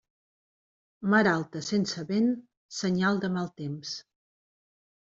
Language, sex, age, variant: Catalan, female, 50-59, Central